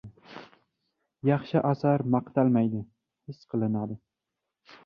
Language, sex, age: Uzbek, male, 19-29